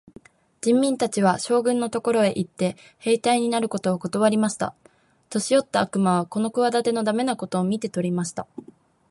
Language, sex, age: Japanese, female, 19-29